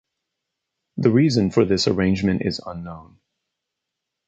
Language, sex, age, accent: English, male, 40-49, United States English